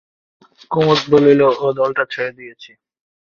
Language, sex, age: Bengali, male, 19-29